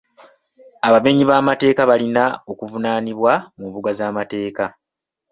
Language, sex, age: Ganda, male, 19-29